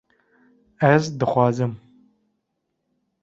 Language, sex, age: Kurdish, male, 19-29